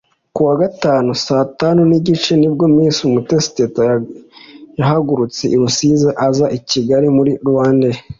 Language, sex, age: Kinyarwanda, male, 19-29